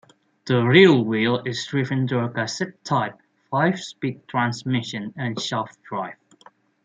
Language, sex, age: English, male, 19-29